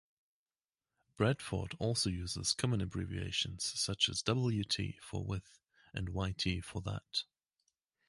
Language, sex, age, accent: English, male, 19-29, England English